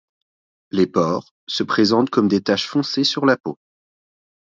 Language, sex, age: French, male, 19-29